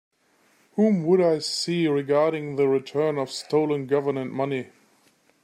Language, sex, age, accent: English, male, 30-39, United States English